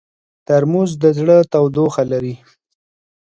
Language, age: Pashto, 30-39